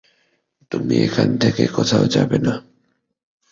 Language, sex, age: Bengali, male, under 19